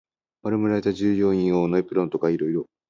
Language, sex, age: Japanese, male, under 19